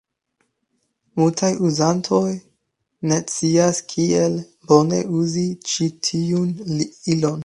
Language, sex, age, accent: Esperanto, male, 19-29, Internacia